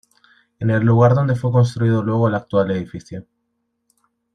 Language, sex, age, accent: Spanish, male, 19-29, España: Centro-Sur peninsular (Madrid, Toledo, Castilla-La Mancha)